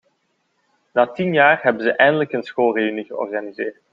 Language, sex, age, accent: Dutch, male, 19-29, Belgisch Nederlands